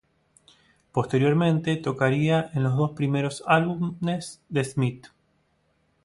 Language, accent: Spanish, Rioplatense: Argentina, Uruguay, este de Bolivia, Paraguay